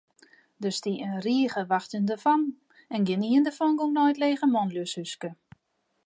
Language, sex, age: Western Frisian, female, 40-49